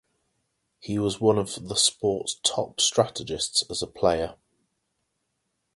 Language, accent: English, England English